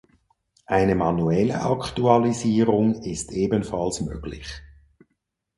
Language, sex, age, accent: German, male, 40-49, Schweizerdeutsch